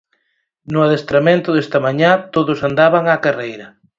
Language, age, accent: Galician, 19-29, Oriental (común en zona oriental)